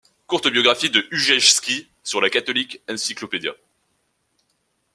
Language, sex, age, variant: French, male, 19-29, Français de métropole